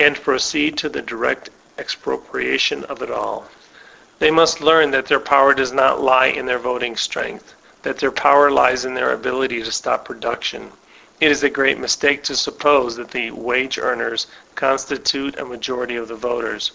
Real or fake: real